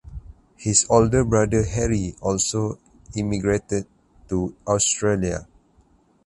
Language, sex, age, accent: English, male, 30-39, Malaysian English